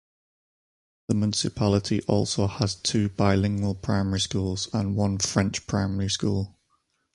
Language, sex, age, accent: English, male, 30-39, England English